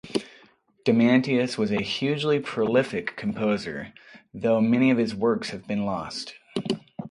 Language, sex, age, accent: English, male, 40-49, United States English